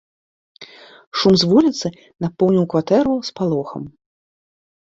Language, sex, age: Belarusian, female, 19-29